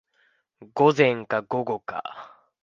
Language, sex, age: Japanese, male, 19-29